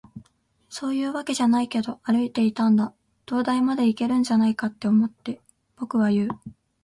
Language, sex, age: Japanese, female, 19-29